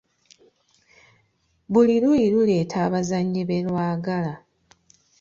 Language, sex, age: Ganda, female, 30-39